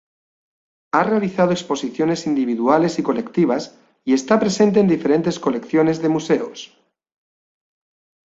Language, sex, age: Spanish, male, 40-49